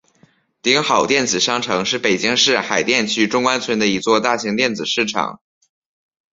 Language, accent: Chinese, 出生地：辽宁省